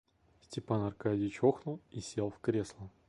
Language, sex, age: Russian, male, 30-39